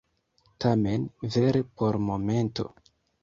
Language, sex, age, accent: Esperanto, male, 19-29, Internacia